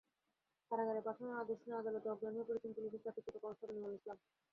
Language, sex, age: Bengali, female, 19-29